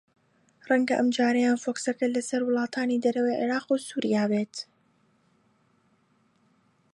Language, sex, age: Central Kurdish, female, 19-29